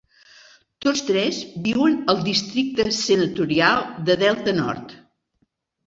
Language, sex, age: Catalan, female, 70-79